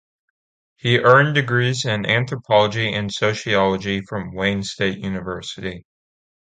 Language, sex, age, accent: English, male, under 19, United States English